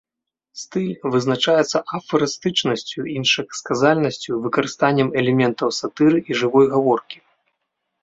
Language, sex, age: Belarusian, male, 30-39